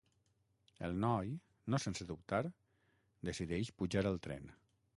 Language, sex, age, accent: Catalan, male, 40-49, valencià